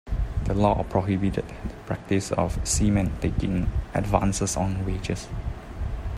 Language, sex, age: English, male, 19-29